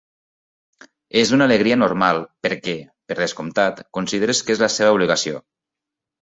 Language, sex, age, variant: Catalan, male, 40-49, Nord-Occidental